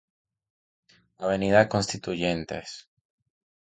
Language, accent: Spanish, Caribe: Cuba, Venezuela, Puerto Rico, República Dominicana, Panamá, Colombia caribeña, México caribeño, Costa del golfo de México